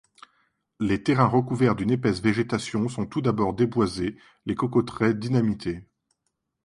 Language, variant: French, Français de métropole